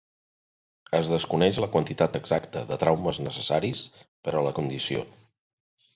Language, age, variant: Catalan, 70-79, Central